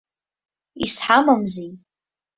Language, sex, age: Abkhazian, female, under 19